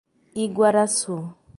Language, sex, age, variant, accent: Portuguese, female, 30-39, Portuguese (Brasil), Paulista